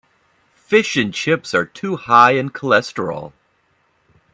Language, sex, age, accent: English, male, 40-49, United States English